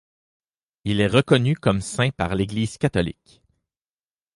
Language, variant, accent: French, Français d'Amérique du Nord, Français du Canada